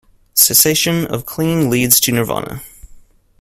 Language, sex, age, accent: English, male, 19-29, United States English